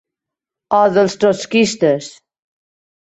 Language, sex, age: Catalan, female, 50-59